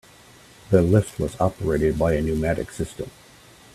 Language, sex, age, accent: English, male, 40-49, United States English